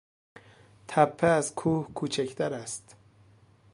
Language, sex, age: Persian, male, 19-29